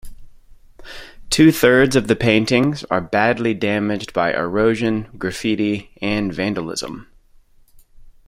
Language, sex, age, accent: English, male, 30-39, United States English